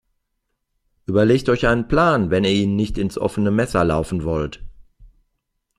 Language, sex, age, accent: German, male, 50-59, Deutschland Deutsch